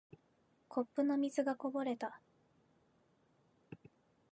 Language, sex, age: Japanese, female, 19-29